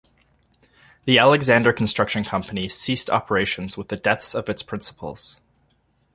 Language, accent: English, Canadian English